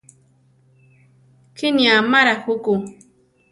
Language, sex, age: Central Tarahumara, female, 30-39